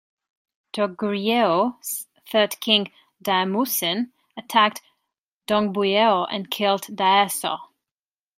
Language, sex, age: English, female, 19-29